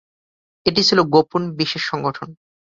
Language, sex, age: Bengali, male, 19-29